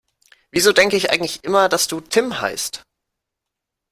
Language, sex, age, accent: German, male, 19-29, Deutschland Deutsch